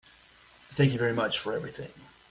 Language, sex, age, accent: English, male, 40-49, United States English